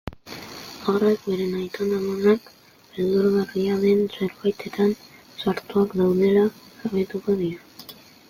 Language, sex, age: Basque, male, under 19